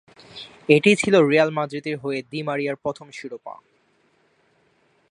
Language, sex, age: Bengali, male, 19-29